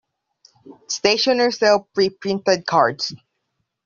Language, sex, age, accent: English, male, under 19, Filipino